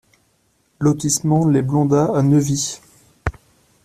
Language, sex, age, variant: French, male, 19-29, Français de métropole